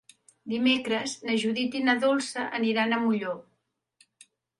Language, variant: Catalan, Central